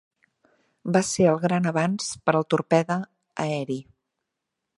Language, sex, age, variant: Catalan, female, 50-59, Central